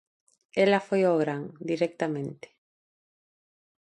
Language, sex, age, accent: Galician, female, 40-49, Normativo (estándar)